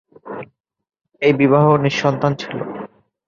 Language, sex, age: Bengali, male, 19-29